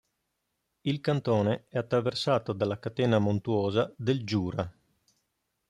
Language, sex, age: Italian, male, 50-59